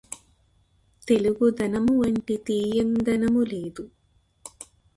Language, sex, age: Telugu, female, 30-39